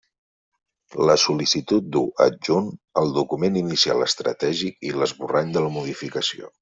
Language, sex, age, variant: Catalan, male, 19-29, Central